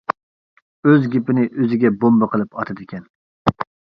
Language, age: Uyghur, 30-39